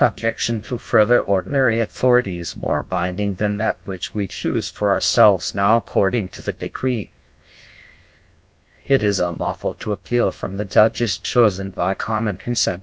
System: TTS, GlowTTS